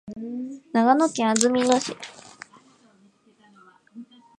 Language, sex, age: Japanese, female, 19-29